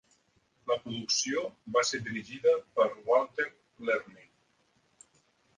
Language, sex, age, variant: Catalan, male, 50-59, Central